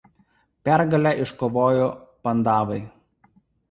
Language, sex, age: Lithuanian, male, 19-29